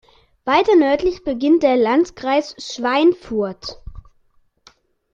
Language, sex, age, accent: German, male, under 19, Deutschland Deutsch